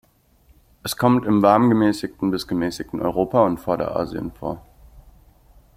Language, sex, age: German, male, 19-29